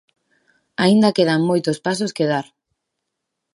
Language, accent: Galician, Normativo (estándar)